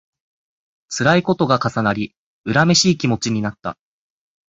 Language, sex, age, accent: Japanese, male, 19-29, 標準語